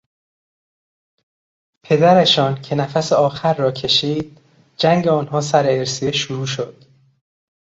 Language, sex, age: Persian, male, 30-39